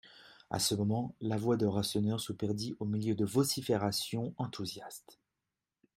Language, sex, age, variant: French, male, 30-39, Français de métropole